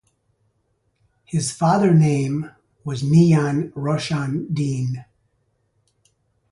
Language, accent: English, United States English